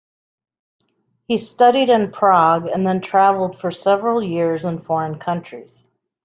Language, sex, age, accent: English, female, 50-59, United States English